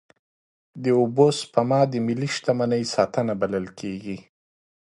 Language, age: Pashto, 30-39